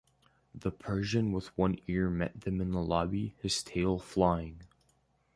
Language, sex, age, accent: English, male, under 19, United States English